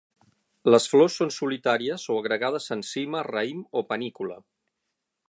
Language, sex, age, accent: Catalan, male, 50-59, balear; central